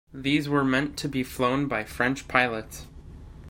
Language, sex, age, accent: English, male, 19-29, United States English